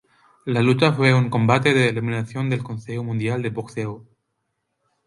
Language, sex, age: Spanish, female, 19-29